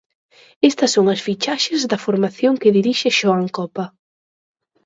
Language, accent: Galician, Central (gheada); Oriental (común en zona oriental)